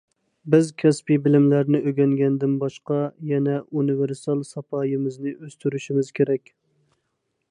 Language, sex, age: Uyghur, male, 19-29